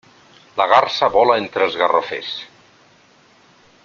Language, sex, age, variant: Catalan, male, 60-69, Nord-Occidental